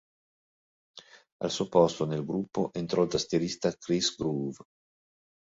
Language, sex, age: Italian, male, 40-49